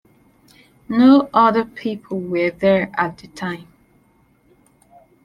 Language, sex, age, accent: English, female, 19-29, England English